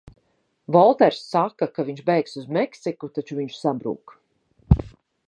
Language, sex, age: Latvian, female, 30-39